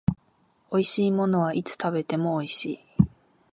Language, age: Japanese, 19-29